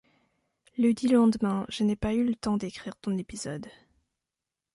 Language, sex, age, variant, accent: French, female, 19-29, Français d'Europe, Français de Suisse